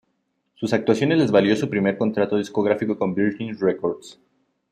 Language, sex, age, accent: Spanish, male, under 19, México